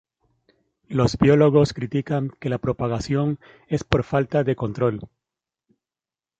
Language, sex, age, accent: Spanish, male, 30-39, España: Centro-Sur peninsular (Madrid, Toledo, Castilla-La Mancha)